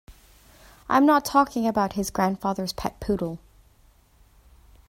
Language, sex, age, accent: English, female, 30-39, Canadian English